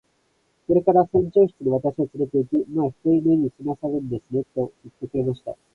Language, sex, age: Japanese, male, 19-29